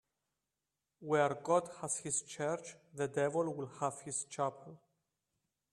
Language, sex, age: English, male, 30-39